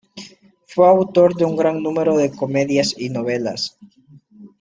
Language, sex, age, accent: Spanish, male, 19-29, América central